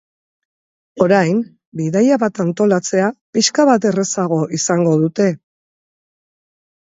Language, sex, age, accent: Basque, female, 60-69, Mendebalekoa (Araba, Bizkaia, Gipuzkoako mendebaleko herri batzuk)